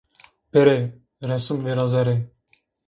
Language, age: Zaza, 19-29